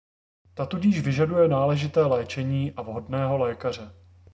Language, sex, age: Czech, male, 30-39